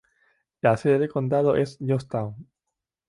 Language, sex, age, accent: Spanish, male, 19-29, España: Islas Canarias